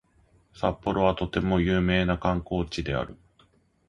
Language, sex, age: Japanese, male, 30-39